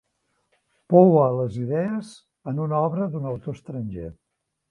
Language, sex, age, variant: Catalan, male, 60-69, Central